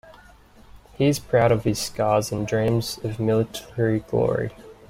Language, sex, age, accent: English, male, 19-29, Australian English